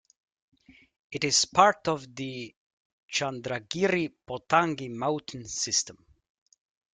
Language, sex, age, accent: English, male, 30-39, United States English